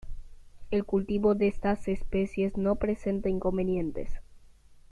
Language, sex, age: Spanish, male, under 19